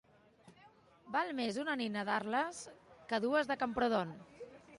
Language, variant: Catalan, Central